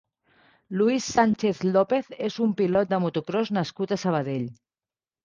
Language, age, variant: Catalan, 50-59, Central